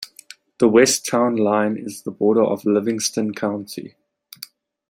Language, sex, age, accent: English, male, 19-29, Southern African (South Africa, Zimbabwe, Namibia)